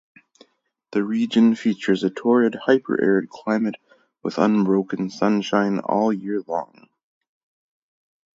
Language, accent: English, United States English